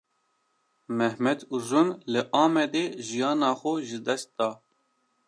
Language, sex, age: Kurdish, male, under 19